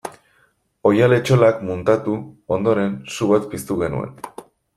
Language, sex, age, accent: Basque, male, 19-29, Erdialdekoa edo Nafarra (Gipuzkoa, Nafarroa)